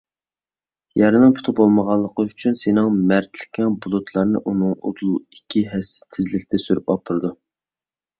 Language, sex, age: Uyghur, male, 19-29